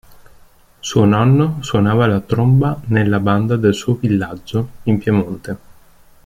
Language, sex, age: Italian, male, 30-39